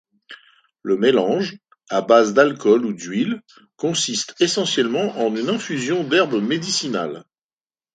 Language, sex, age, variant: French, male, 60-69, Français de métropole